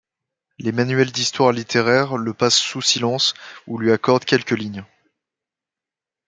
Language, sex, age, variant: French, male, 19-29, Français de métropole